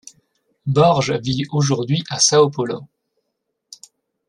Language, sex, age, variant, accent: French, male, 30-39, Français d'Europe, Français de Belgique